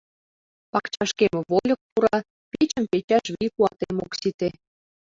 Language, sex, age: Mari, female, 19-29